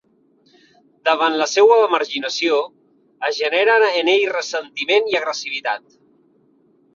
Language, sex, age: Catalan, male, 40-49